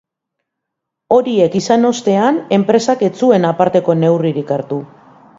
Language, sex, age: Basque, female, 50-59